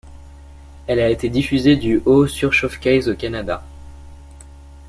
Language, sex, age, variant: French, male, under 19, Français de métropole